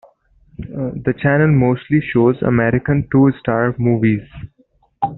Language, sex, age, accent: English, male, 19-29, India and South Asia (India, Pakistan, Sri Lanka)